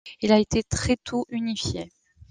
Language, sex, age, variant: French, female, 30-39, Français de métropole